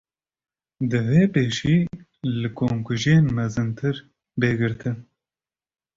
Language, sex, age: Kurdish, male, 19-29